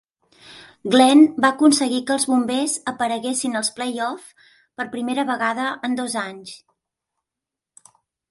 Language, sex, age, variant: Catalan, female, 40-49, Central